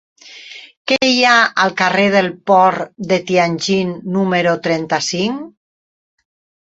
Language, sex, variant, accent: Catalan, female, Central, Barceloní